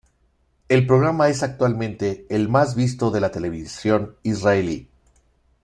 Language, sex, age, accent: Spanish, male, 50-59, México